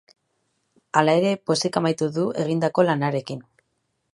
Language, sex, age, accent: Basque, female, 30-39, Mendebalekoa (Araba, Bizkaia, Gipuzkoako mendebaleko herri batzuk)